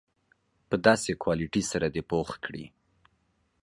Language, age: Pashto, 19-29